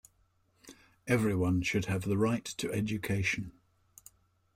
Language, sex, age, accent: English, male, 70-79, England English